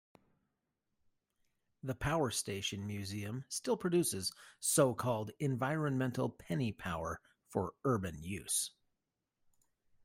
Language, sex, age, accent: English, male, 40-49, United States English